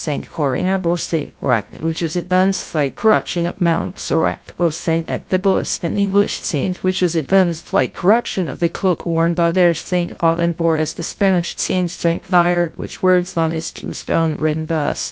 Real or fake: fake